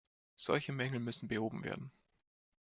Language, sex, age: German, male, 19-29